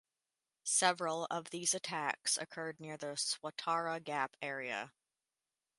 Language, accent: English, United States English